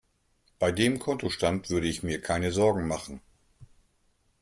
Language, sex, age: German, male, 50-59